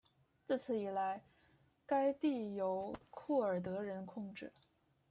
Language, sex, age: Chinese, female, 19-29